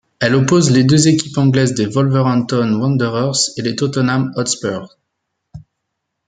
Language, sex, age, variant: French, male, 19-29, Français de métropole